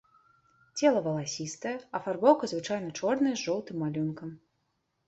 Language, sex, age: Belarusian, female, 19-29